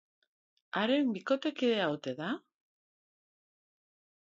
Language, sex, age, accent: Basque, female, 30-39, Erdialdekoa edo Nafarra (Gipuzkoa, Nafarroa)